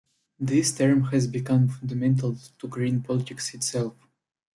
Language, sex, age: English, male, 19-29